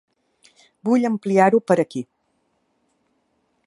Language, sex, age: Catalan, female, 60-69